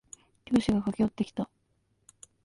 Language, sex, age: Japanese, female, 19-29